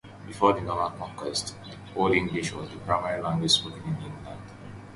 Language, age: English, 30-39